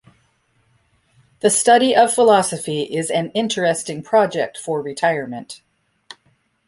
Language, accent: English, United States English